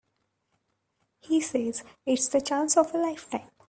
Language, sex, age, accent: English, female, 19-29, India and South Asia (India, Pakistan, Sri Lanka)